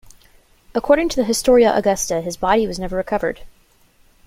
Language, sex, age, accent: English, female, 19-29, United States English